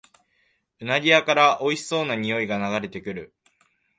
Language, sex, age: Japanese, male, under 19